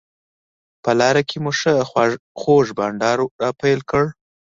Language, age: Pashto, 19-29